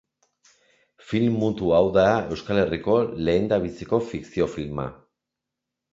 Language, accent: Basque, Erdialdekoa edo Nafarra (Gipuzkoa, Nafarroa)